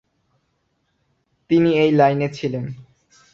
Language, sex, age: Bengali, male, 19-29